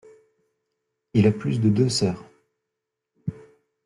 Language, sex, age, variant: French, male, 19-29, Français de métropole